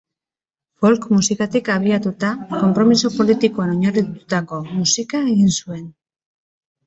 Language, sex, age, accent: Basque, female, 40-49, Mendebalekoa (Araba, Bizkaia, Gipuzkoako mendebaleko herri batzuk)